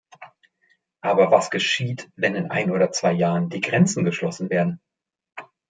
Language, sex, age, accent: German, male, 40-49, Deutschland Deutsch